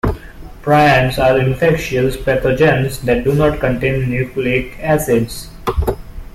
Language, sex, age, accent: English, male, 19-29, India and South Asia (India, Pakistan, Sri Lanka)